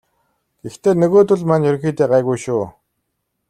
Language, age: Mongolian, 90+